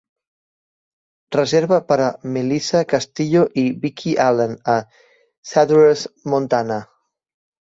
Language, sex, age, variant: Catalan, male, 30-39, Central